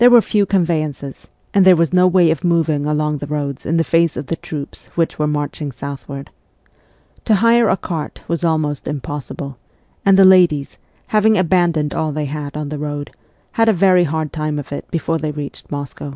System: none